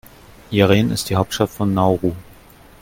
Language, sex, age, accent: German, male, 40-49, Deutschland Deutsch